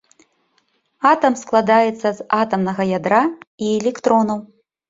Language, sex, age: Belarusian, female, 30-39